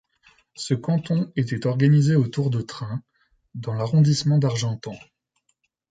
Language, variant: French, Français de métropole